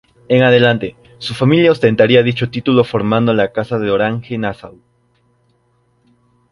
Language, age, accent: Spanish, under 19, Andino-Pacífico: Colombia, Perú, Ecuador, oeste de Bolivia y Venezuela andina